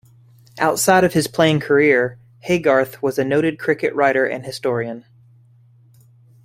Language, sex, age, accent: English, male, 30-39, United States English